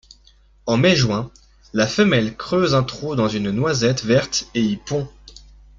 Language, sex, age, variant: French, male, 19-29, Français de métropole